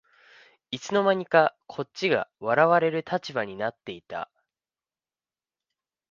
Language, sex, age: Japanese, male, 19-29